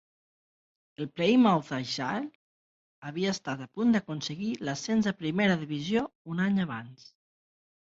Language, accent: Catalan, Lleida